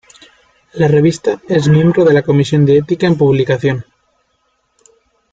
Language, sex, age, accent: Spanish, male, 19-29, España: Norte peninsular (Asturias, Castilla y León, Cantabria, País Vasco, Navarra, Aragón, La Rioja, Guadalajara, Cuenca)